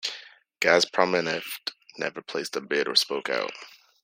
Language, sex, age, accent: English, male, 19-29, United States English